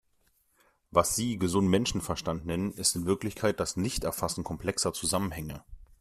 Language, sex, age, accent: German, male, 30-39, Deutschland Deutsch